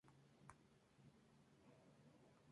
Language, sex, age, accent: Spanish, male, 19-29, México